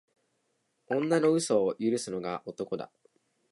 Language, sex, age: Japanese, male, 19-29